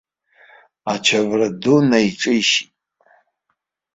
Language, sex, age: Abkhazian, male, 60-69